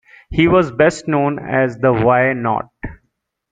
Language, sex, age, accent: English, male, 19-29, United States English